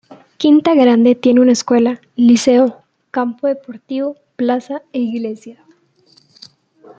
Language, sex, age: Spanish, male, 90+